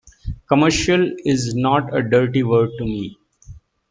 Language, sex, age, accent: English, male, 19-29, United States English